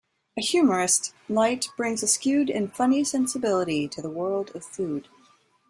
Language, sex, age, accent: English, female, 19-29, United States English